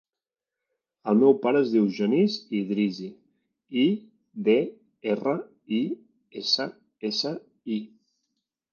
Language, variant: Catalan, Central